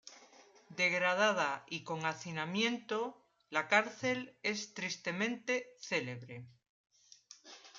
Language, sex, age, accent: Spanish, female, 50-59, España: Norte peninsular (Asturias, Castilla y León, Cantabria, País Vasco, Navarra, Aragón, La Rioja, Guadalajara, Cuenca)